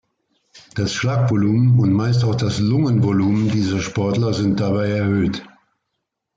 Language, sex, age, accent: German, male, 60-69, Deutschland Deutsch